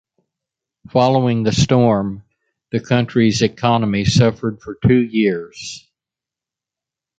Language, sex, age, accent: English, male, 70-79, United States English